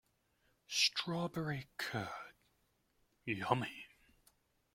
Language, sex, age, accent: English, male, 19-29, United States English